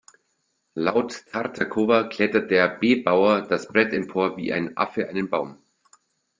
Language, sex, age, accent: German, male, 40-49, Deutschland Deutsch